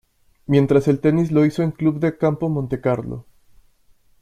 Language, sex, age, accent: Spanish, male, 19-29, México